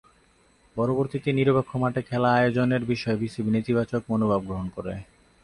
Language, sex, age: Bengali, male, 19-29